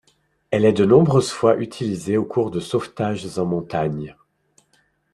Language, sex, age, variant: French, male, 40-49, Français de métropole